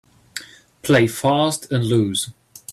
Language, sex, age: English, male, 30-39